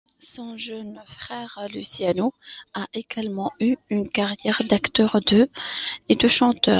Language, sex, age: French, female, 19-29